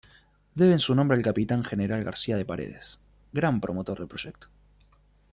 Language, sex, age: Spanish, male, 19-29